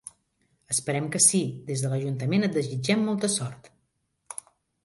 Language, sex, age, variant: Catalan, female, 40-49, Central